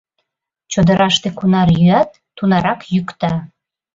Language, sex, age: Mari, female, 30-39